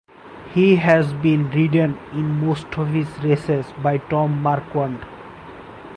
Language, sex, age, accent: English, male, 19-29, India and South Asia (India, Pakistan, Sri Lanka)